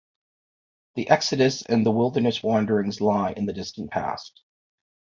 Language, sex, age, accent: English, male, 40-49, Canadian English